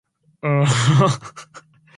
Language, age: English, 19-29